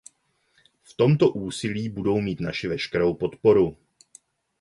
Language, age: Czech, 30-39